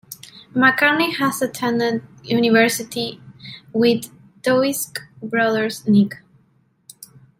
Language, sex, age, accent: English, female, 19-29, United States English